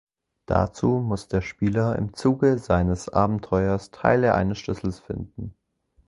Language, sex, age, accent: German, male, under 19, Deutschland Deutsch